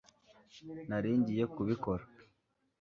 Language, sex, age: Kinyarwanda, male, 19-29